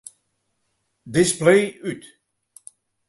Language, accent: Western Frisian, Klaaifrysk